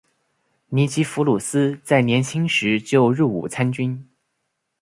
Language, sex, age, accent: Chinese, male, 19-29, 出生地：湖北省